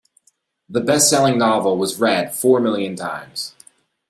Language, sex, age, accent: English, male, 19-29, United States English